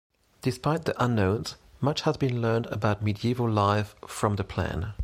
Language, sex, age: English, male, 19-29